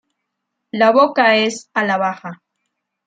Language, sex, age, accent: Spanish, female, 19-29, México